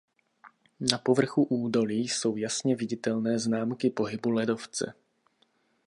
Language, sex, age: Czech, male, 30-39